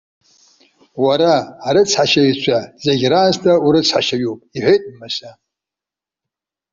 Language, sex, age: Abkhazian, male, 70-79